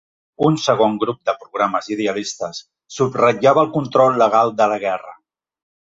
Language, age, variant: Catalan, 40-49, Central